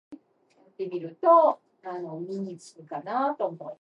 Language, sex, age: English, female, under 19